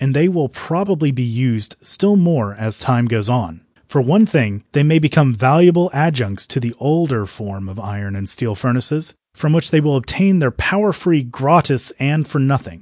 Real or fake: real